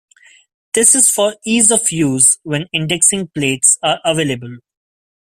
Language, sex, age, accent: English, male, 19-29, India and South Asia (India, Pakistan, Sri Lanka)